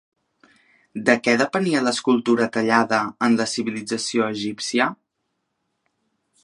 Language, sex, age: Catalan, male, 19-29